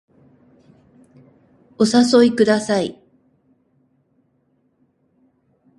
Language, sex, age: Japanese, female, 60-69